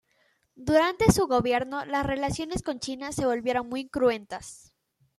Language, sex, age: Spanish, female, 19-29